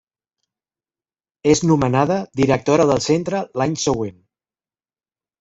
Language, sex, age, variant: Catalan, male, 40-49, Central